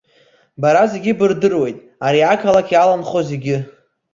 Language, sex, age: Abkhazian, male, under 19